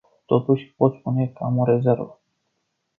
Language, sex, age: Romanian, male, 19-29